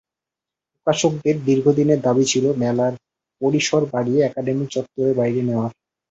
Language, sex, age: Bengali, male, 19-29